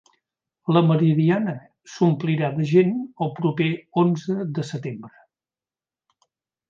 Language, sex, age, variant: Catalan, male, 60-69, Central